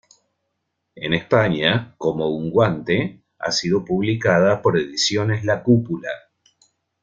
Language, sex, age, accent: Spanish, male, 50-59, Rioplatense: Argentina, Uruguay, este de Bolivia, Paraguay